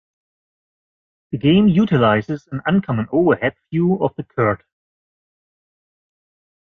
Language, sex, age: English, male, 40-49